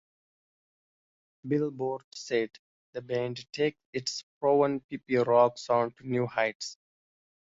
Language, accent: English, United States English